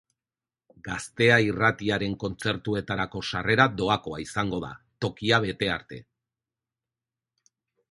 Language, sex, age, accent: Basque, male, 40-49, Erdialdekoa edo Nafarra (Gipuzkoa, Nafarroa)